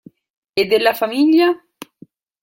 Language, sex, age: Italian, female, 19-29